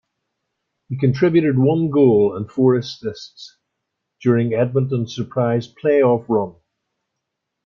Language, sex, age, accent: English, male, 70-79, Irish English